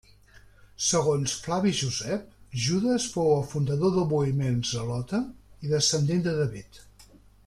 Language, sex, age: Catalan, male, 50-59